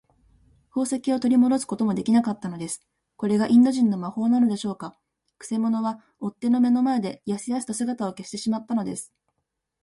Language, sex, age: Japanese, female, 19-29